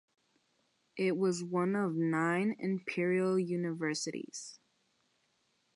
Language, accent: English, United States English